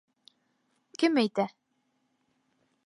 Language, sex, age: Bashkir, female, 19-29